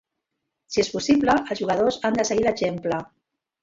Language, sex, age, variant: Catalan, female, 60-69, Central